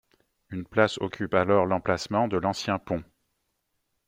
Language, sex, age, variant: French, male, 40-49, Français de métropole